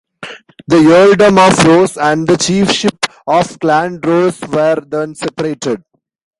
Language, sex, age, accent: English, male, 19-29, India and South Asia (India, Pakistan, Sri Lanka)